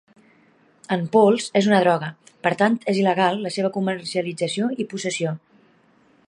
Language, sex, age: Catalan, female, 40-49